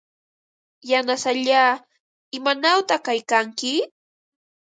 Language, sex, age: Ambo-Pasco Quechua, female, 30-39